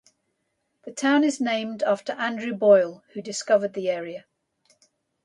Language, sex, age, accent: English, female, 60-69, England English